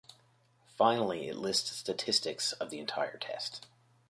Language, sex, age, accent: English, male, 40-49, Canadian English